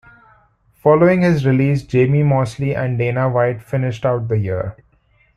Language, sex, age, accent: English, male, 30-39, India and South Asia (India, Pakistan, Sri Lanka)